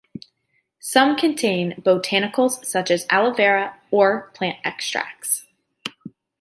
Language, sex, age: English, female, 19-29